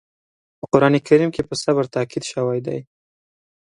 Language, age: Pashto, 19-29